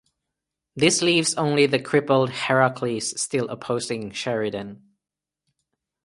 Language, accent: English, United States English